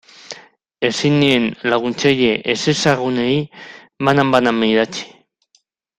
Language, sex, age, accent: Basque, male, 40-49, Mendebalekoa (Araba, Bizkaia, Gipuzkoako mendebaleko herri batzuk)